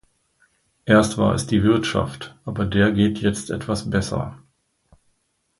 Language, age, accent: German, 50-59, Deutschland Deutsch